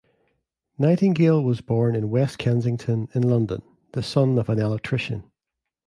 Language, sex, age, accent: English, male, 40-49, Northern Irish